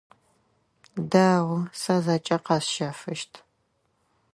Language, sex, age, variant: Adyghe, female, 30-39, Адыгабзэ (Кирил, пстэумэ зэдыряе)